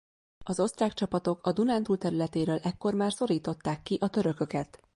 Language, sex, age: Hungarian, female, 19-29